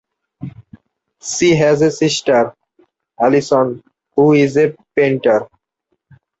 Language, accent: English, India and South Asia (India, Pakistan, Sri Lanka)